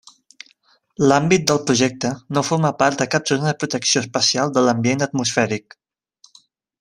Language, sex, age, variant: Catalan, male, 19-29, Central